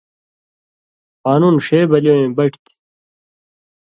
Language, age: Indus Kohistani, 30-39